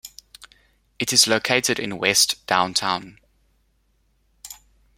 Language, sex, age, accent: English, male, 30-39, Southern African (South Africa, Zimbabwe, Namibia)